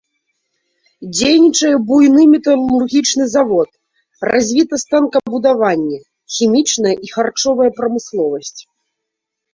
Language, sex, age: Belarusian, female, 30-39